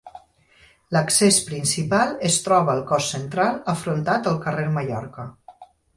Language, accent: Catalan, valencià